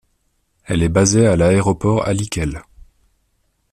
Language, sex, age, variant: French, male, 30-39, Français de métropole